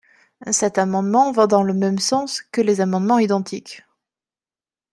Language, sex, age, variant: French, female, 30-39, Français de métropole